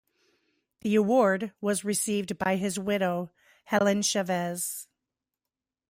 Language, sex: English, female